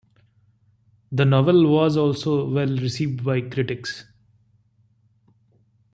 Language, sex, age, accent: English, male, 19-29, India and South Asia (India, Pakistan, Sri Lanka)